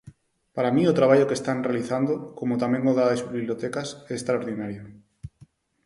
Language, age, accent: Galician, 30-39, Neofalante